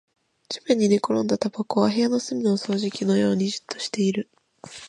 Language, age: Japanese, under 19